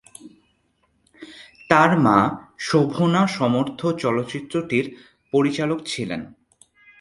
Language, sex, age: Bengali, male, 19-29